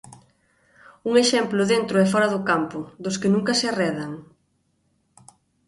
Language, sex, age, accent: Galician, female, 30-39, Normativo (estándar)